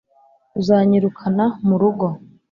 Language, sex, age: Kinyarwanda, female, 19-29